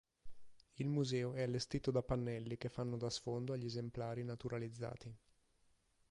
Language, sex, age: Italian, male, 30-39